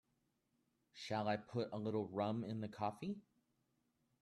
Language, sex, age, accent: English, male, 30-39, United States English